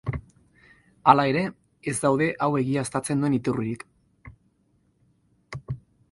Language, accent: Basque, Erdialdekoa edo Nafarra (Gipuzkoa, Nafarroa)